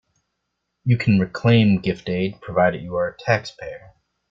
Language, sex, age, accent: English, male, 19-29, United States English